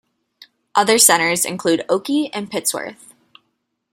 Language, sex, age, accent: English, female, 19-29, United States English